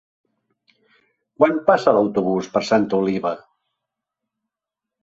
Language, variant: Catalan, Central